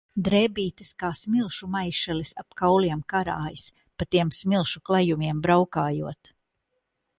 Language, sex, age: Latvian, female, 60-69